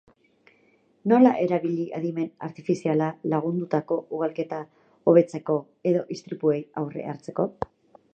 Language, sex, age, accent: Basque, female, 40-49, Erdialdekoa edo Nafarra (Gipuzkoa, Nafarroa)